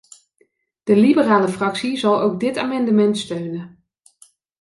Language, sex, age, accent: Dutch, female, 40-49, Nederlands Nederlands